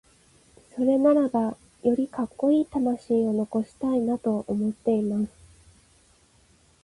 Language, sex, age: Japanese, female, 30-39